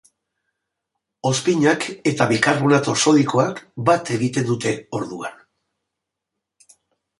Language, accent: Basque, Mendebalekoa (Araba, Bizkaia, Gipuzkoako mendebaleko herri batzuk)